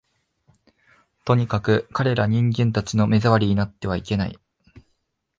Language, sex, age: Japanese, male, 19-29